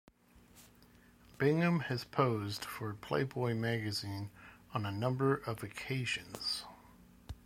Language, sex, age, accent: English, male, 60-69, United States English